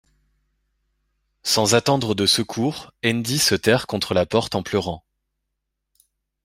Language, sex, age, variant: French, male, 19-29, Français de métropole